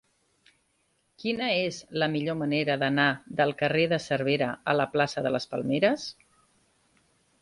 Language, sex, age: Catalan, female, 40-49